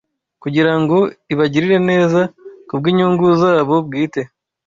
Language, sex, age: Kinyarwanda, male, 19-29